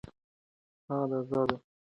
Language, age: Pashto, 19-29